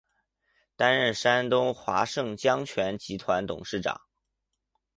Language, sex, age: Chinese, male, 19-29